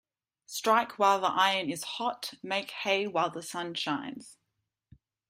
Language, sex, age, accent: English, female, 19-29, Australian English